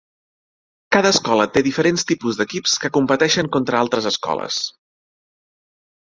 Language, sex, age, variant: Catalan, male, 30-39, Central